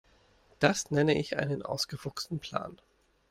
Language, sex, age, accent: German, male, 30-39, Deutschland Deutsch